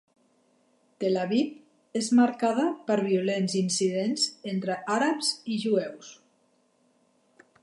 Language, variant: Catalan, Central